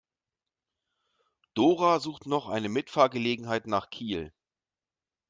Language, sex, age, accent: German, male, 40-49, Deutschland Deutsch